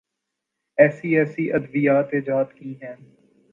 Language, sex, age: Urdu, male, 19-29